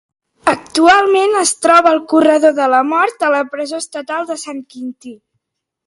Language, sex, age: Catalan, female, under 19